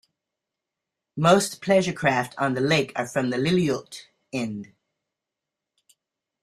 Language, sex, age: English, female, 60-69